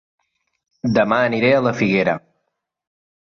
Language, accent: Catalan, mallorquí